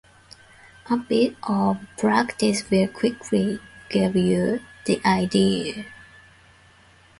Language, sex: English, female